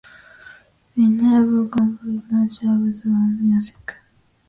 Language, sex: English, female